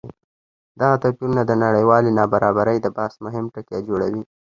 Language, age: Pashto, under 19